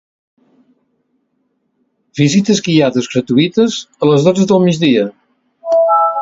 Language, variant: Catalan, Central